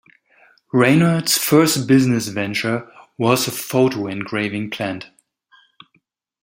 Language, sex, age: English, male, 19-29